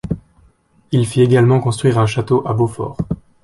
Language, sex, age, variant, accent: French, male, 19-29, Français d'Europe, Français de Belgique